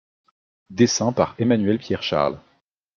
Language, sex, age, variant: French, male, 19-29, Français de métropole